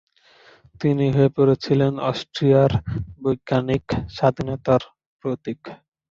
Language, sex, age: Bengali, male, 19-29